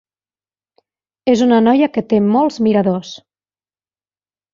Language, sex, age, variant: Catalan, female, 40-49, Central